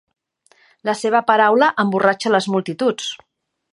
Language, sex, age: Catalan, female, 50-59